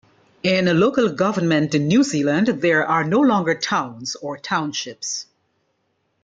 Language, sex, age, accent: English, female, 60-69, West Indies and Bermuda (Bahamas, Bermuda, Jamaica, Trinidad)